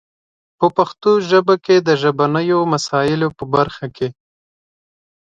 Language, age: Pashto, 19-29